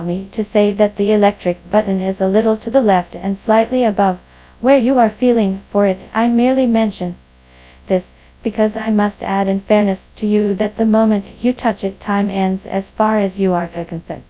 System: TTS, FastPitch